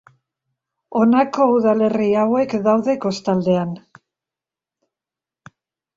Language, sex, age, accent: Basque, female, 70-79, Mendebalekoa (Araba, Bizkaia, Gipuzkoako mendebaleko herri batzuk)